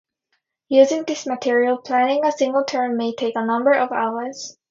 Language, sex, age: English, female, 19-29